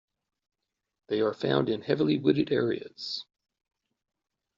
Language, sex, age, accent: English, male, 40-49, United States English